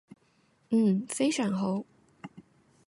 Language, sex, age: Cantonese, female, 19-29